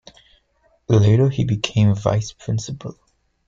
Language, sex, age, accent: English, male, under 19, United States English